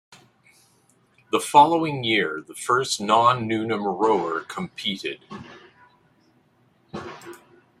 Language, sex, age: English, male, 50-59